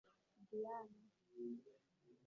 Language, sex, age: Kinyarwanda, male, 19-29